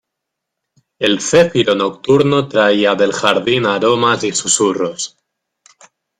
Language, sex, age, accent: Spanish, male, 19-29, España: Norte peninsular (Asturias, Castilla y León, Cantabria, País Vasco, Navarra, Aragón, La Rioja, Guadalajara, Cuenca)